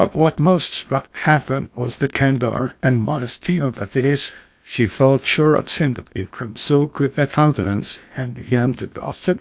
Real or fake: fake